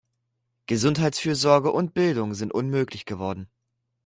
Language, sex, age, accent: German, male, under 19, Deutschland Deutsch